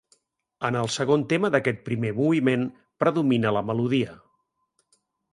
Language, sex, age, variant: Catalan, male, 50-59, Central